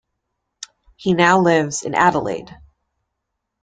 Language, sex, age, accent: English, female, 19-29, United States English